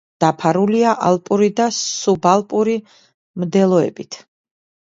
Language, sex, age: Georgian, female, 40-49